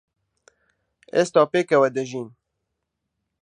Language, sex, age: Central Kurdish, male, 19-29